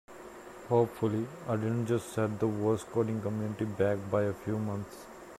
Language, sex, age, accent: English, male, 19-29, India and South Asia (India, Pakistan, Sri Lanka)